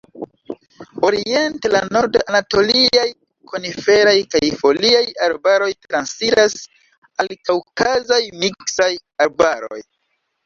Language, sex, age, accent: Esperanto, male, 19-29, Internacia